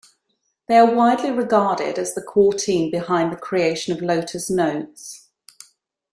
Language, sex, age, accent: English, female, 40-49, England English